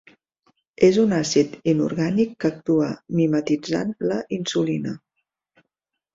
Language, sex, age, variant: Catalan, female, 40-49, Central